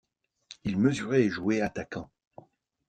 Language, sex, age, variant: French, male, 50-59, Français de métropole